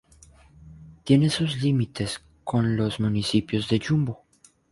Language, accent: Spanish, Caribe: Cuba, Venezuela, Puerto Rico, República Dominicana, Panamá, Colombia caribeña, México caribeño, Costa del golfo de México